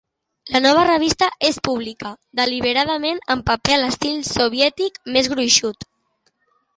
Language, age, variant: Catalan, under 19, Central